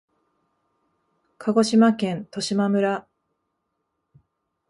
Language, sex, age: Japanese, female, 30-39